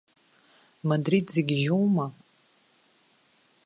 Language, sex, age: Abkhazian, female, 19-29